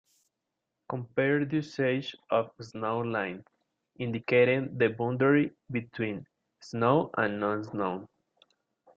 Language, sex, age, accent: English, male, 19-29, United States English